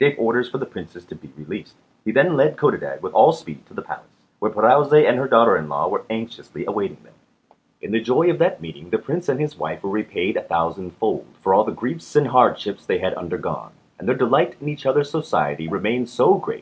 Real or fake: real